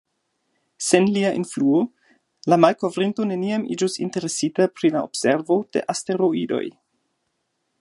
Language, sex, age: Esperanto, male, 30-39